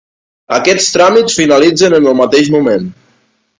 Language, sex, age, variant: Catalan, male, 19-29, Nord-Occidental